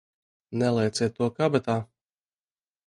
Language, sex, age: Latvian, male, 19-29